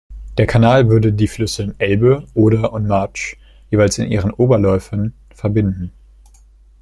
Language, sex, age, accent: German, male, under 19, Deutschland Deutsch